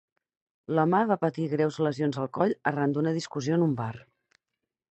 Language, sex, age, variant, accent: Catalan, female, 40-49, Central, Camp de Tarragona